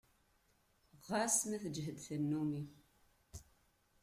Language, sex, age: Kabyle, female, 80-89